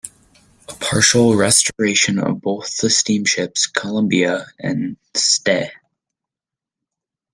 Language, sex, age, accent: English, male, under 19, United States English